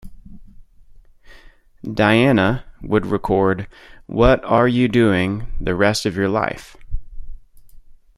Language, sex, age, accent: English, male, 30-39, United States English